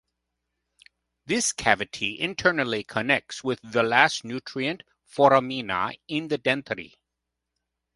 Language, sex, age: English, male, 50-59